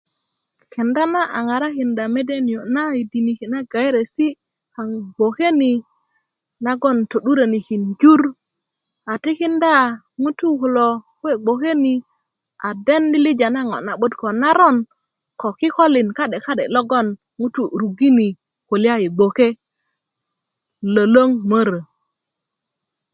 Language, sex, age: Kuku, female, 30-39